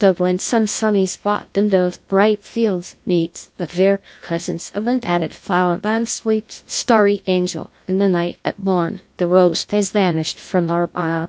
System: TTS, GlowTTS